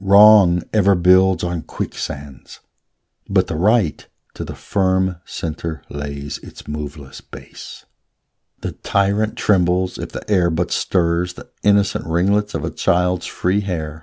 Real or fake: real